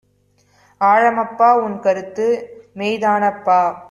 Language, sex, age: Tamil, female, 19-29